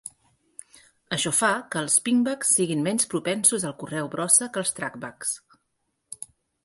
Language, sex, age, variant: Catalan, female, 40-49, Central